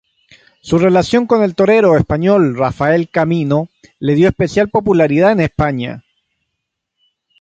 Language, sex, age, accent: Spanish, male, 40-49, Chileno: Chile, Cuyo